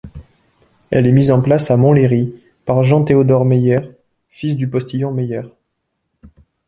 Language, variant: French, Français de métropole